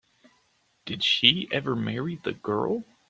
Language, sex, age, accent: English, male, 30-39, United States English